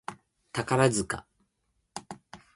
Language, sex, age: Japanese, male, 19-29